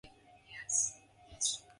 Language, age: English, 19-29